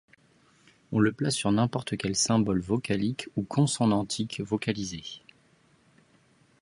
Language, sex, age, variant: French, male, 19-29, Français de métropole